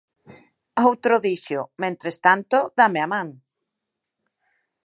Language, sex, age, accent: Galician, female, 40-49, Atlántico (seseo e gheada)